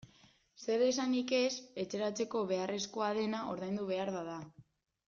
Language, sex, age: Basque, female, 19-29